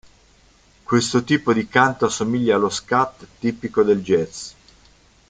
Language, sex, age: Italian, male, 50-59